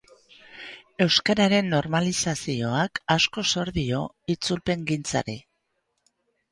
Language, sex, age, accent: Basque, female, 50-59, Erdialdekoa edo Nafarra (Gipuzkoa, Nafarroa)